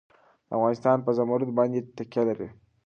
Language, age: Pashto, under 19